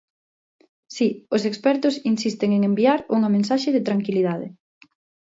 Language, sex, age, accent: Galician, female, 19-29, Normativo (estándar)